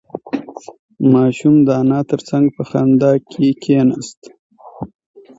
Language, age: Pashto, 30-39